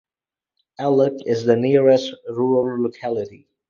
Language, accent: English, England English